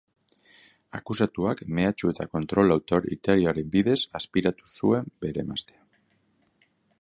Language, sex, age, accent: Basque, male, 40-49, Mendebalekoa (Araba, Bizkaia, Gipuzkoako mendebaleko herri batzuk)